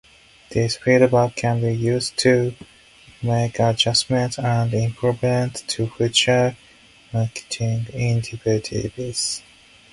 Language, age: English, 19-29